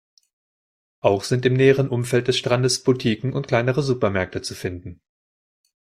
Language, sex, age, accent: German, male, 30-39, Deutschland Deutsch